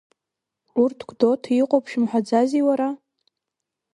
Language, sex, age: Abkhazian, female, under 19